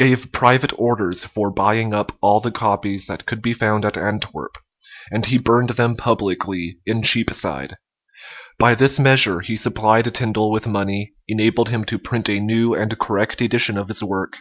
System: none